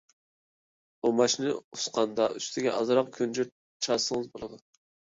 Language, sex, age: Uyghur, male, 30-39